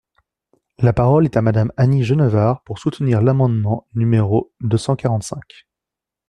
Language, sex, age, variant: French, male, 19-29, Français de métropole